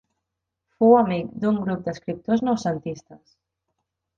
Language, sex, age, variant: Catalan, female, 30-39, Central